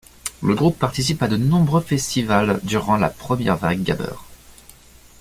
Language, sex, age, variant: French, male, 19-29, Français de métropole